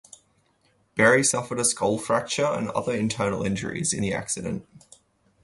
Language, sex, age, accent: English, male, 19-29, Australian English